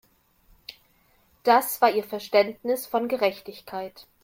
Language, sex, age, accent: German, female, 50-59, Deutschland Deutsch